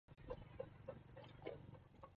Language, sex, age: Swahili, female, 19-29